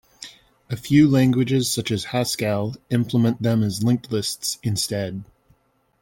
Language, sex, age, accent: English, male, 19-29, United States English